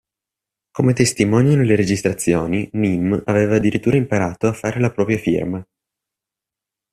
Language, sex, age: Italian, male, 19-29